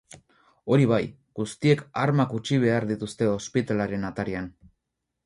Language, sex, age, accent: Basque, male, 19-29, Mendebalekoa (Araba, Bizkaia, Gipuzkoako mendebaleko herri batzuk)